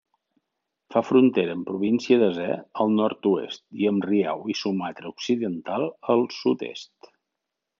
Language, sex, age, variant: Catalan, male, 50-59, Central